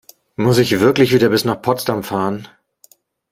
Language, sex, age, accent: German, male, 30-39, Deutschland Deutsch